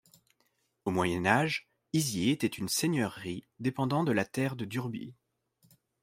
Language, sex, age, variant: French, male, 19-29, Français de métropole